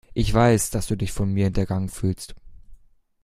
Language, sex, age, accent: German, male, under 19, Deutschland Deutsch